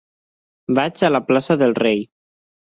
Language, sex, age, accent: Catalan, male, 30-39, valencià